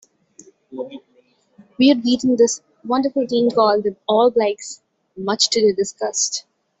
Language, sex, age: English, female, under 19